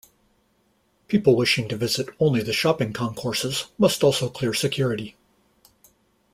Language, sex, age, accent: English, male, 60-69, United States English